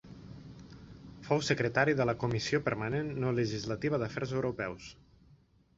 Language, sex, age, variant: Catalan, male, 30-39, Nord-Occidental